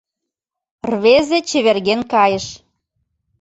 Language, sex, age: Mari, female, 30-39